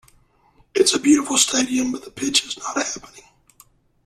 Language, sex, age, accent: English, male, 40-49, United States English